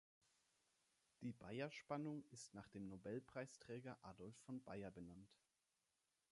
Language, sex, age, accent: German, male, 19-29, Deutschland Deutsch